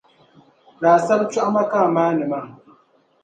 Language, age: Dagbani, 19-29